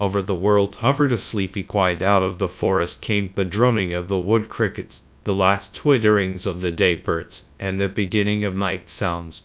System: TTS, GradTTS